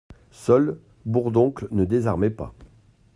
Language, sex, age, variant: French, male, 50-59, Français de métropole